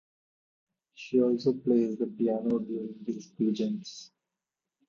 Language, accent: English, India and South Asia (India, Pakistan, Sri Lanka)